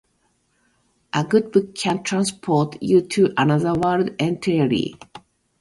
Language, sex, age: Japanese, female, 40-49